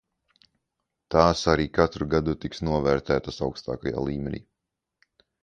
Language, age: Latvian, 19-29